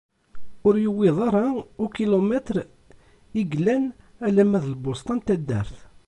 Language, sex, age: Kabyle, male, 30-39